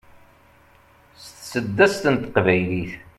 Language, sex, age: Kabyle, male, 40-49